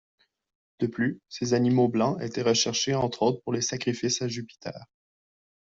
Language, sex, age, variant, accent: French, male, 19-29, Français d'Amérique du Nord, Français du Canada